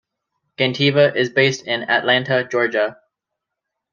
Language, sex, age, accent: English, male, 19-29, United States English